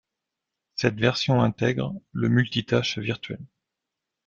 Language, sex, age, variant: French, male, 30-39, Français de métropole